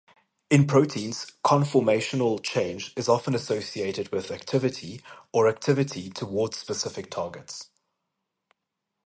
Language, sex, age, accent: English, male, 30-39, Southern African (South Africa, Zimbabwe, Namibia)